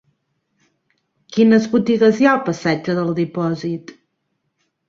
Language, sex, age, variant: Catalan, female, 30-39, Central